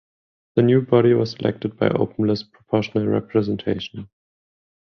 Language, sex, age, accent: English, male, 19-29, German